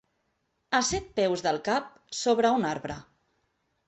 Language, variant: Catalan, Central